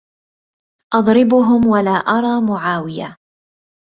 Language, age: Arabic, 30-39